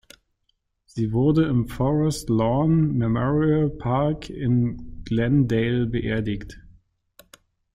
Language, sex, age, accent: German, male, 50-59, Deutschland Deutsch